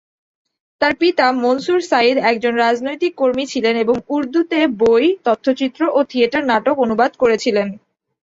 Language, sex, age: Bengali, female, 19-29